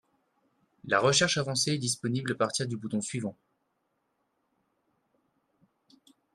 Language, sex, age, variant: French, male, 19-29, Français de métropole